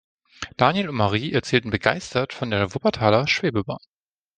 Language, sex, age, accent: German, male, 30-39, Deutschland Deutsch